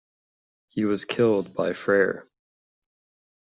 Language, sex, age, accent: English, male, 19-29, Canadian English